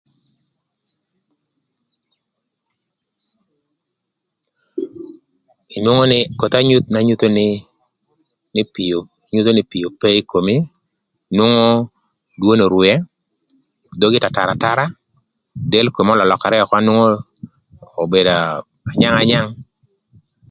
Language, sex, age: Thur, male, 60-69